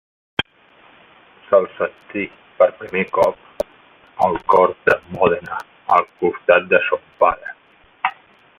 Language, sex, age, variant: Catalan, male, 40-49, Central